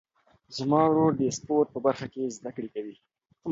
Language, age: Pashto, 19-29